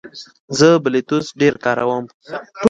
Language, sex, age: Pashto, male, 19-29